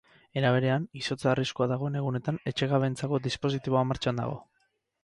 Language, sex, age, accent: Basque, male, 30-39, Mendebalekoa (Araba, Bizkaia, Gipuzkoako mendebaleko herri batzuk)